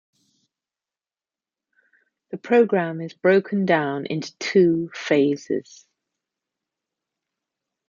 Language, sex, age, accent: English, female, 40-49, England English